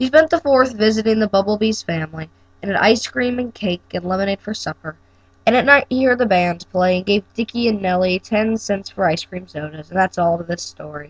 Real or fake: real